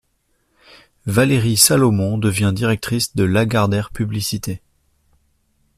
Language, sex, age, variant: French, male, 30-39, Français de métropole